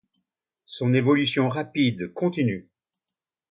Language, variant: French, Français de métropole